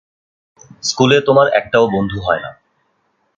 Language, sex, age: Bengali, male, 19-29